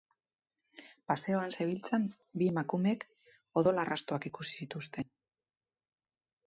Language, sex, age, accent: Basque, female, 50-59, Mendebalekoa (Araba, Bizkaia, Gipuzkoako mendebaleko herri batzuk)